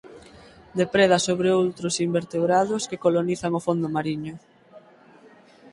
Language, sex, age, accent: Galician, female, 19-29, Atlántico (seseo e gheada)